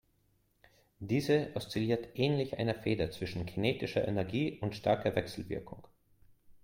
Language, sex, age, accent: German, male, 19-29, Österreichisches Deutsch